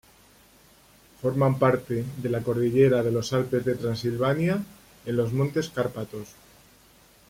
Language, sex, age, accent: Spanish, male, 40-49, España: Centro-Sur peninsular (Madrid, Toledo, Castilla-La Mancha)